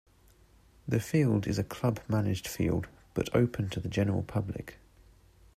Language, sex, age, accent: English, male, 30-39, England English